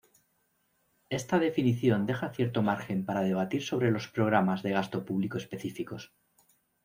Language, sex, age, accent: Spanish, male, 30-39, España: Centro-Sur peninsular (Madrid, Toledo, Castilla-La Mancha)